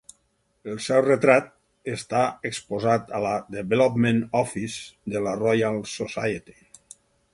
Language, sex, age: Catalan, male, 60-69